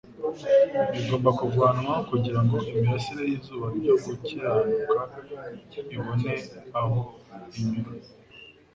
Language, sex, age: Kinyarwanda, male, 19-29